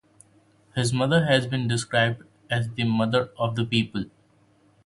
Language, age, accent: English, 19-29, India and South Asia (India, Pakistan, Sri Lanka)